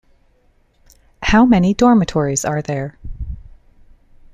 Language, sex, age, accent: English, female, 30-39, United States English